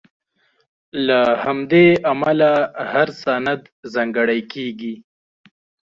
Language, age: Pashto, 19-29